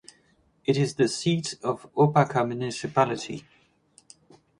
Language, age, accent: English, 19-29, England English